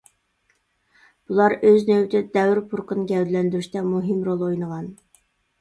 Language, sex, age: Uyghur, female, 30-39